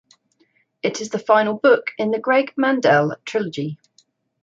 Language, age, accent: English, 30-39, England English